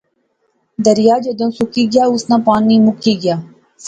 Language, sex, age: Pahari-Potwari, female, 19-29